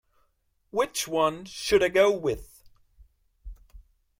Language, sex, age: English, male, 19-29